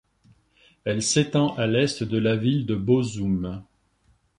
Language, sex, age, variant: French, male, 60-69, Français de métropole